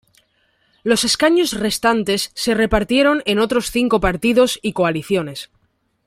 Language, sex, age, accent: Spanish, female, 19-29, España: Centro-Sur peninsular (Madrid, Toledo, Castilla-La Mancha)